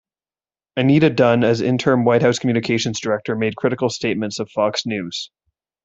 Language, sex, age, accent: English, male, 30-39, Canadian English